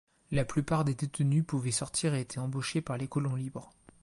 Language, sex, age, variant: French, male, 19-29, Français de métropole